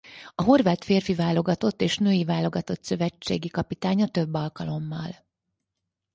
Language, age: Hungarian, 50-59